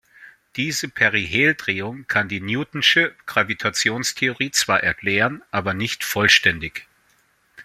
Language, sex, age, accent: German, male, 40-49, Deutschland Deutsch